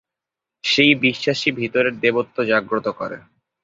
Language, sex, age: Bengali, male, 19-29